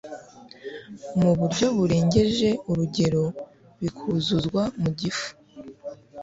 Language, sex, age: Kinyarwanda, female, under 19